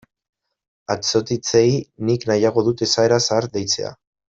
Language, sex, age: Basque, male, 19-29